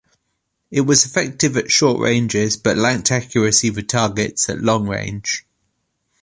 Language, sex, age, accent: English, male, 30-39, England English